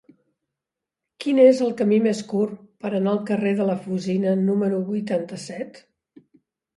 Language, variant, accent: Catalan, Central, central